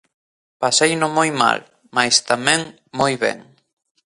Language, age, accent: Galician, 30-39, Atlántico (seseo e gheada)